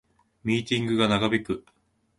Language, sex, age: Japanese, male, 19-29